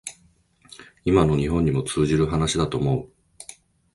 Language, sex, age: Japanese, male, 50-59